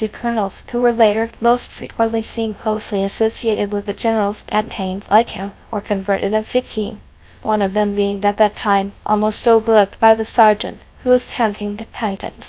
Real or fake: fake